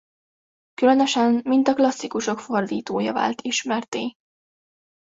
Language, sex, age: Hungarian, female, 19-29